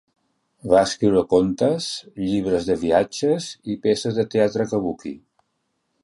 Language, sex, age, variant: Catalan, male, 50-59, Central